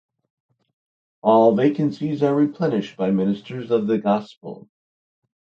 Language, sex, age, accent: English, male, 60-69, United States English